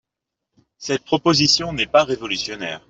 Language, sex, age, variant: French, male, 19-29, Français de métropole